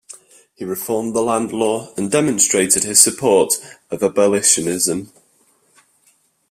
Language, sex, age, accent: English, male, 19-29, England English